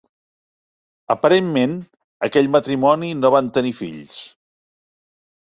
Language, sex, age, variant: Catalan, male, 60-69, Central